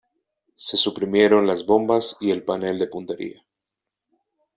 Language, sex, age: Spanish, male, 19-29